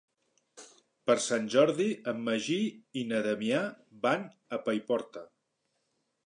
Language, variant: Catalan, Central